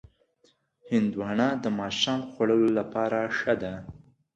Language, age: Pashto, 19-29